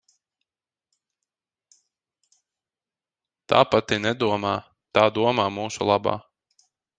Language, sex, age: Latvian, male, 19-29